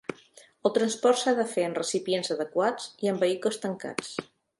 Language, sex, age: Catalan, female, 50-59